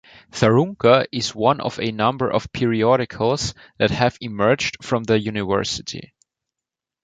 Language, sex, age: English, male, 19-29